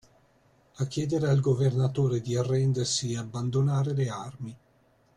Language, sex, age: Italian, male, 30-39